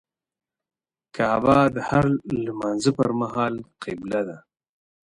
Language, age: Pashto, 30-39